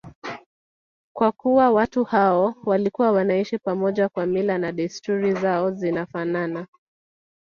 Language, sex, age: Swahili, female, 19-29